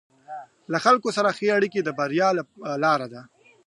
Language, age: Pashto, 19-29